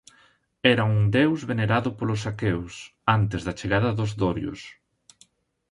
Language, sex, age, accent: Galician, male, 30-39, Normativo (estándar)